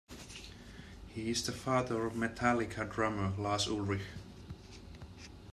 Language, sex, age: English, male, 40-49